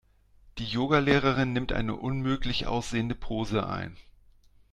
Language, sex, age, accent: German, male, 40-49, Deutschland Deutsch